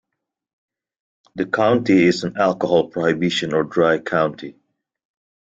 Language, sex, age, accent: English, male, 19-29, United States English